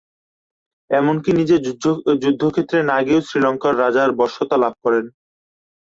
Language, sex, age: Bengali, male, 19-29